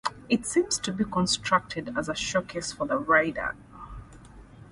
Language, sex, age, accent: English, female, 30-39, England English